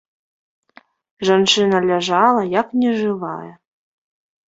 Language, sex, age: Belarusian, female, 19-29